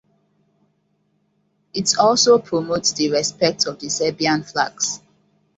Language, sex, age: English, female, 19-29